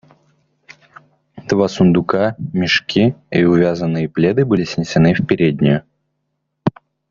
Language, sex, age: Russian, male, 19-29